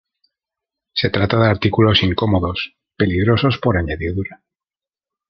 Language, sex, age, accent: Spanish, male, 30-39, España: Centro-Sur peninsular (Madrid, Toledo, Castilla-La Mancha)